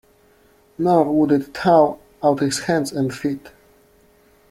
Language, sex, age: English, male, 30-39